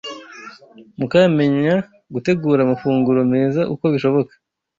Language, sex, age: Kinyarwanda, male, 19-29